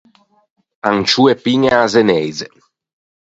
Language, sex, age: Ligurian, male, 30-39